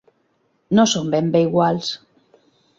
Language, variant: Catalan, Central